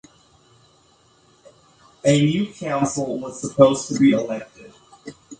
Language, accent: English, United States English